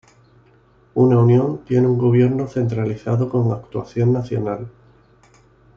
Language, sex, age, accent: Spanish, male, 30-39, España: Sur peninsular (Andalucia, Extremadura, Murcia)